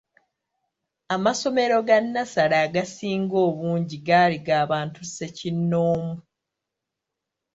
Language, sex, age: Ganda, female, 19-29